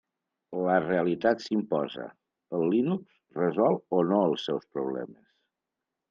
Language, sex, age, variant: Catalan, male, 60-69, Nord-Occidental